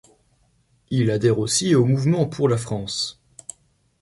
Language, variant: French, Français de métropole